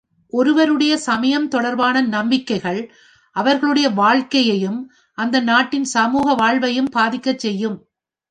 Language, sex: Tamil, female